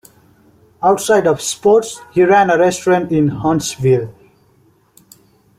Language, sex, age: English, male, 19-29